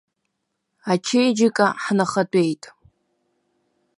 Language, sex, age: Abkhazian, female, under 19